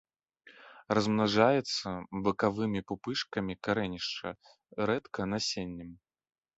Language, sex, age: Belarusian, male, 30-39